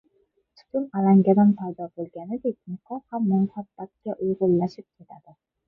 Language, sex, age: Uzbek, female, 30-39